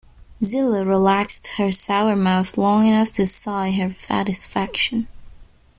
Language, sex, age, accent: English, female, under 19, England English